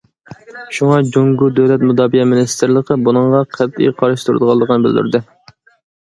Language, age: Uyghur, 19-29